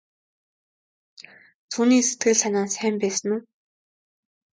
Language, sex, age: Mongolian, female, 19-29